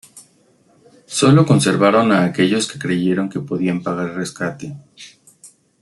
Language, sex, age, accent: Spanish, male, 19-29, México